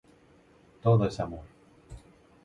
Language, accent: Spanish, España: Sur peninsular (Andalucia, Extremadura, Murcia)